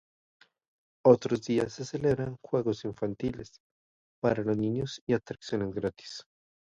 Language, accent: Spanish, Andino-Pacífico: Colombia, Perú, Ecuador, oeste de Bolivia y Venezuela andina